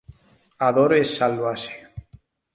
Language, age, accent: Galician, 30-39, Neofalante